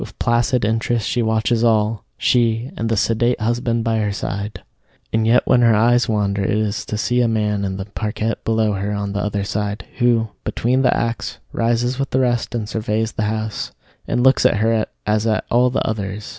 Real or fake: real